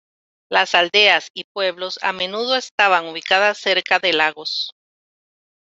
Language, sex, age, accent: Spanish, female, 50-59, América central